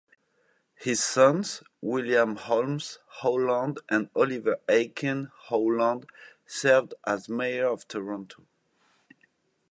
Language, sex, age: English, male, 30-39